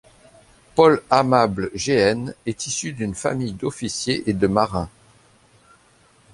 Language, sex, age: French, male, 50-59